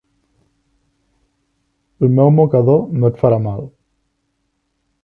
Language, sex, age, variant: Catalan, male, 19-29, Nord-Occidental